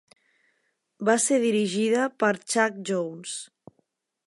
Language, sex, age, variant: Catalan, female, 30-39, Central